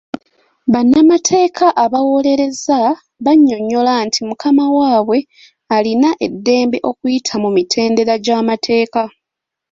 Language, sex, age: Ganda, female, 19-29